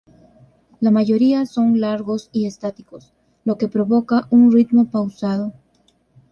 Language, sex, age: Spanish, female, 19-29